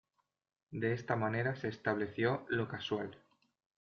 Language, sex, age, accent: Spanish, male, 19-29, España: Centro-Sur peninsular (Madrid, Toledo, Castilla-La Mancha)